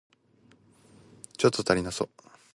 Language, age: Japanese, 19-29